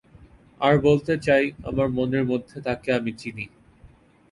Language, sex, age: Bengali, male, under 19